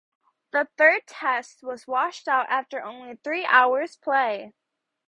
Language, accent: English, United States English